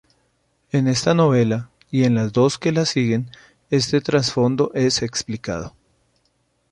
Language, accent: Spanish, Andino-Pacífico: Colombia, Perú, Ecuador, oeste de Bolivia y Venezuela andina